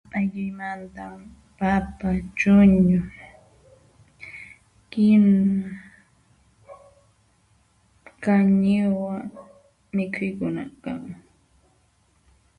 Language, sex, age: Puno Quechua, female, 30-39